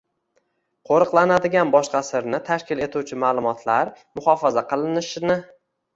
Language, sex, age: Uzbek, male, 19-29